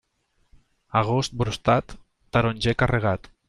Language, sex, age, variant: Catalan, male, 40-49, Nord-Occidental